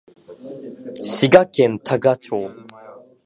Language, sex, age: Japanese, male, 19-29